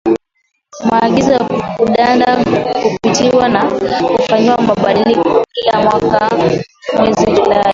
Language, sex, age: Swahili, female, 19-29